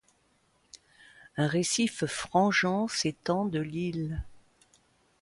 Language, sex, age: French, female, 60-69